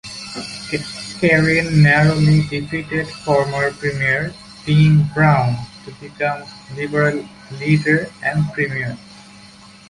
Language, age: English, 19-29